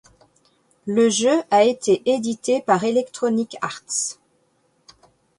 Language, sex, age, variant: French, female, 50-59, Français de métropole